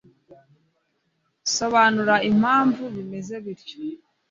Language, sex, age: Kinyarwanda, female, 30-39